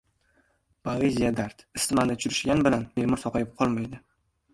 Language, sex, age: Uzbek, male, under 19